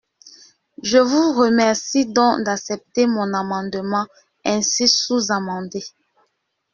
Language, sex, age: French, female, 19-29